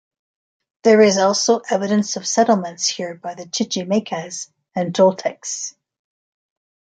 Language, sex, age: English, female, 60-69